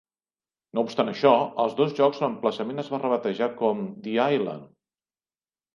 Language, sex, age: Catalan, male, 40-49